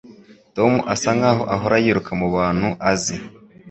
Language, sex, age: Kinyarwanda, male, 19-29